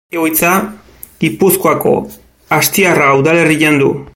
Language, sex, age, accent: Basque, male, 30-39, Erdialdekoa edo Nafarra (Gipuzkoa, Nafarroa)